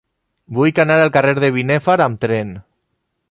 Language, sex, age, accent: Catalan, male, 30-39, valencià